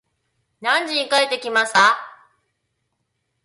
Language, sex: Japanese, female